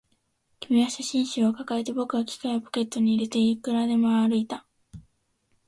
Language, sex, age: Japanese, female, 19-29